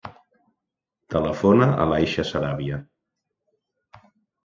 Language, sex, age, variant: Catalan, male, 40-49, Central